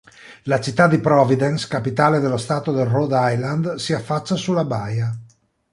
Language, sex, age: Italian, male, 40-49